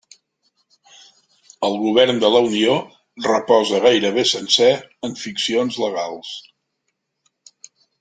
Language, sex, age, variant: Catalan, male, 50-59, Central